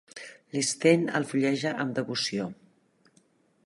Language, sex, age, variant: Catalan, female, 50-59, Central